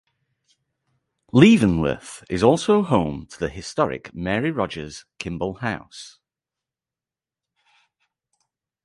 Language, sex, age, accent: English, male, 30-39, England English